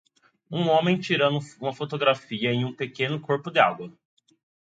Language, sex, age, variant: Portuguese, male, 19-29, Portuguese (Brasil)